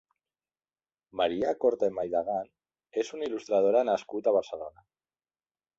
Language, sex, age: Catalan, male, 40-49